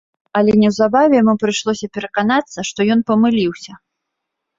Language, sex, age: Belarusian, female, 30-39